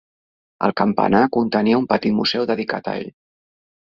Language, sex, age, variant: Catalan, male, 40-49, Central